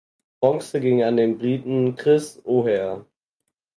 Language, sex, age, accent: German, male, under 19, Deutschland Deutsch